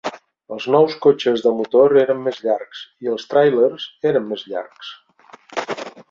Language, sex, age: Catalan, male, 60-69